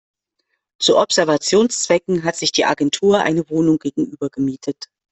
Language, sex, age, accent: German, female, 50-59, Deutschland Deutsch